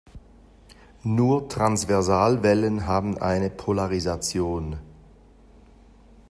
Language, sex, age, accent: German, male, 50-59, Schweizerdeutsch